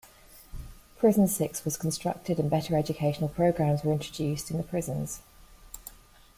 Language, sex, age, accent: English, female, 30-39, England English